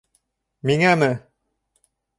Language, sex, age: Bashkir, male, 30-39